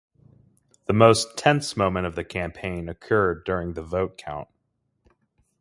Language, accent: English, United States English